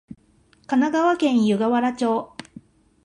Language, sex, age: Japanese, female, 50-59